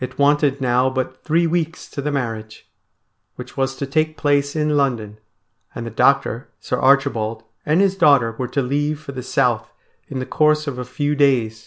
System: none